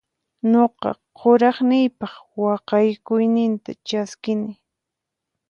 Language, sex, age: Puno Quechua, female, 19-29